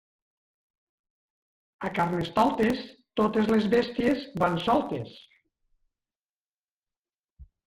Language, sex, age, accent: Catalan, male, 50-59, valencià